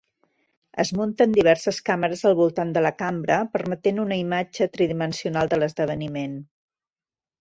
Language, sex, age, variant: Catalan, female, 40-49, Central